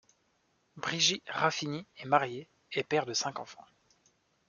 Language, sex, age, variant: French, male, 19-29, Français de métropole